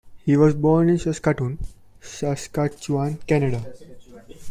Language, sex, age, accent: English, male, 19-29, India and South Asia (India, Pakistan, Sri Lanka)